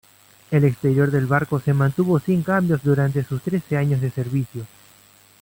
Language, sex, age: Spanish, male, 19-29